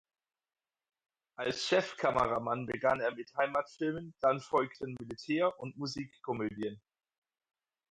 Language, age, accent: German, 30-39, Deutschland Deutsch